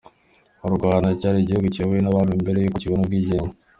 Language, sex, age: Kinyarwanda, male, under 19